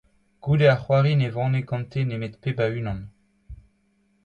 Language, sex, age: Breton, male, 19-29